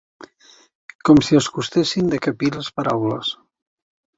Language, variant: Catalan, Central